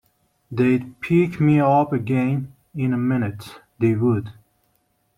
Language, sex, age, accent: English, male, 19-29, United States English